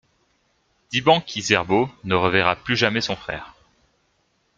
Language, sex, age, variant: French, male, 19-29, Français de métropole